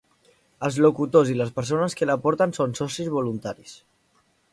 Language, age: Catalan, under 19